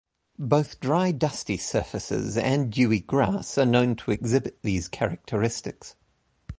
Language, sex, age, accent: English, male, 30-39, New Zealand English